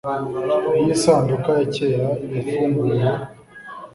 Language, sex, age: Kinyarwanda, male, 19-29